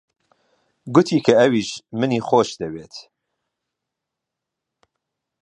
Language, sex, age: Central Kurdish, male, 50-59